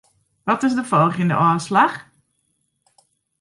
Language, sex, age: Western Frisian, female, 40-49